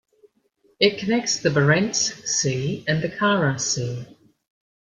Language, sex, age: English, female, 50-59